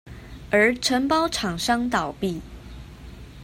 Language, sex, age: Chinese, female, 30-39